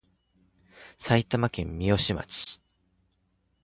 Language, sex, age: Japanese, male, 40-49